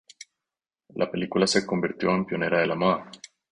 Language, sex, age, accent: Spanish, male, 30-39, América central